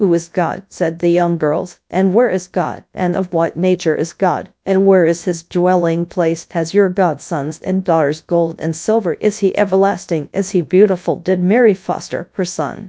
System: TTS, GradTTS